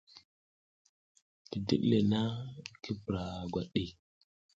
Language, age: South Giziga, 19-29